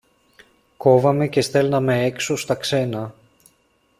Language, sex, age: Greek, male, 40-49